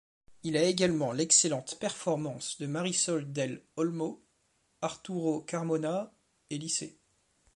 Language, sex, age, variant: French, male, 19-29, Français de métropole